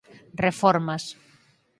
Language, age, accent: Galician, 40-49, Oriental (común en zona oriental)